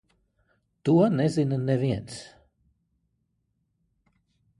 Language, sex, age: Latvian, male, 40-49